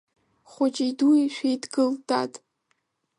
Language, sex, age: Abkhazian, female, under 19